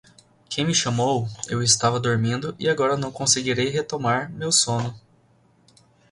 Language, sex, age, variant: Portuguese, male, 19-29, Portuguese (Brasil)